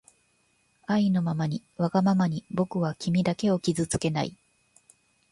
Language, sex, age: Japanese, female, 50-59